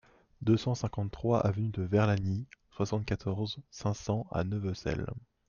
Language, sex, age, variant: French, male, 19-29, Français de métropole